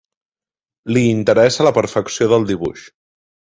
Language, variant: Catalan, Central